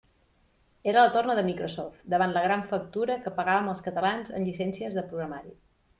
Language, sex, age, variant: Catalan, female, 30-39, Nord-Occidental